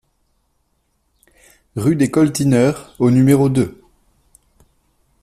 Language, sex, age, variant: French, male, 30-39, Français de métropole